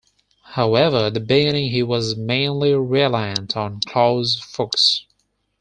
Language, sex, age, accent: English, male, 19-29, England English